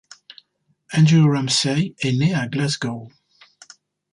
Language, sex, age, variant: French, male, 50-59, Français d'Europe